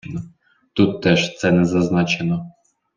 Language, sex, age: Ukrainian, male, 30-39